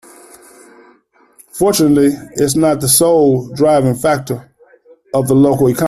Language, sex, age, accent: English, male, 50-59, United States English